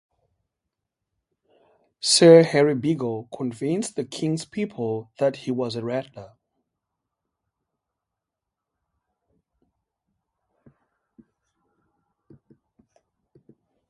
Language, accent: English, Southern African (South Africa, Zimbabwe, Namibia)